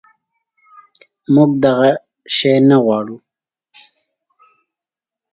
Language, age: Pashto, 19-29